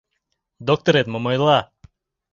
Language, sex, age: Mari, male, 30-39